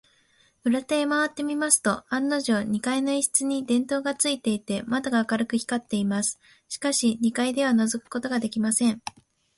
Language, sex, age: Japanese, female, 19-29